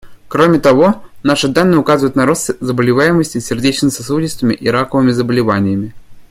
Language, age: Russian, 19-29